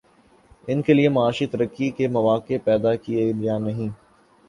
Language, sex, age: Urdu, male, 19-29